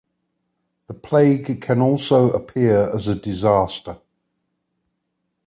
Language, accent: English, England English